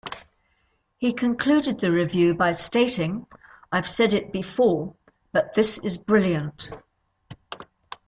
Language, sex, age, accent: English, female, 70-79, England English